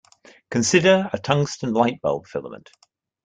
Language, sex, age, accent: English, male, 60-69, England English